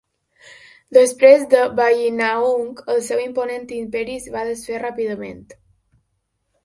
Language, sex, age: Catalan, female, under 19